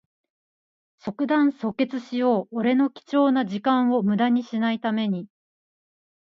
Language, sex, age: Japanese, female, 40-49